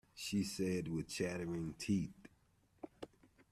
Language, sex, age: English, male, 50-59